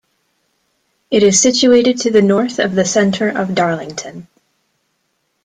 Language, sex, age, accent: English, female, 19-29, United States English